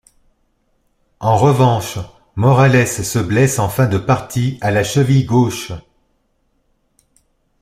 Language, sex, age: French, male, 40-49